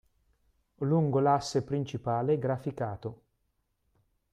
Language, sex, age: Italian, male, 40-49